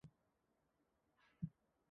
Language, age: English, under 19